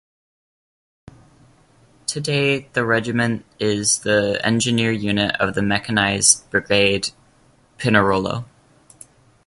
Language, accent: English, Canadian English